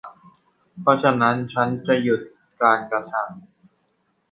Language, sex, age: Thai, male, under 19